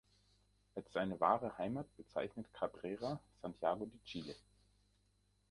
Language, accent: German, Deutschland Deutsch